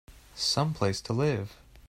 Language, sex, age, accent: English, male, 19-29, United States English